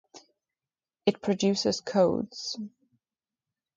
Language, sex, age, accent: English, female, 30-39, England English